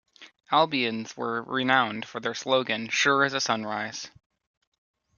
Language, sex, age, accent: English, male, under 19, United States English